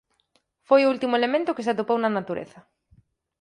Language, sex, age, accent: Galician, female, 19-29, Atlántico (seseo e gheada)